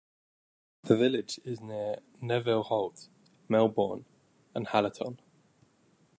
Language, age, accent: English, 19-29, England English